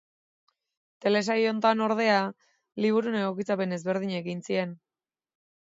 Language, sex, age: Basque, female, 30-39